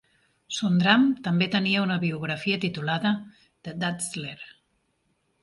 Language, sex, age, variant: Catalan, female, 40-49, Central